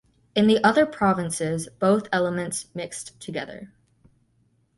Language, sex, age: English, female, under 19